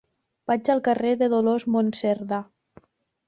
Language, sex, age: Catalan, female, 30-39